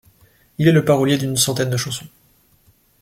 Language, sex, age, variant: French, male, 19-29, Français de métropole